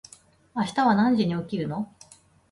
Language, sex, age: Japanese, female, 30-39